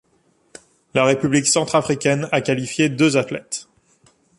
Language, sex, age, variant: French, male, 19-29, Français de métropole